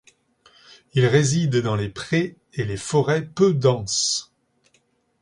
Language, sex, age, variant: French, male, 40-49, Français de métropole